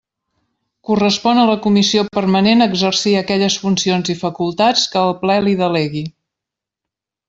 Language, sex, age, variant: Catalan, female, 50-59, Central